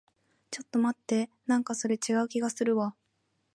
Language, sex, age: Japanese, female, 19-29